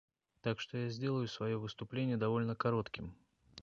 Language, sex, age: Russian, male, 40-49